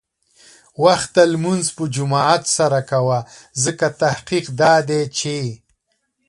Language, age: Pashto, 40-49